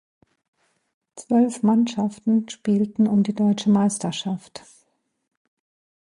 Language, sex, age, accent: German, female, 50-59, Deutschland Deutsch